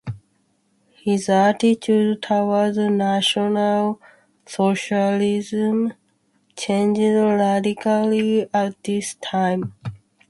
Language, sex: English, female